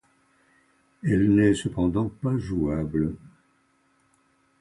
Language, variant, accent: French, Français d'Europe, Français de Suisse